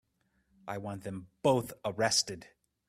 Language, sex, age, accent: English, male, 30-39, United States English